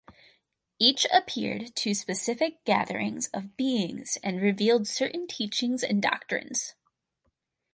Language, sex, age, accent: English, female, under 19, United States English